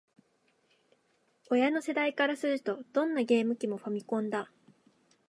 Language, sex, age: Japanese, female, 19-29